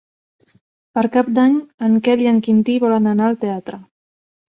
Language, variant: Catalan, Central